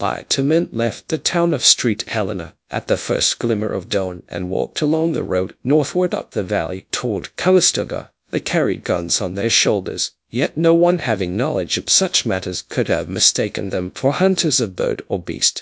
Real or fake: fake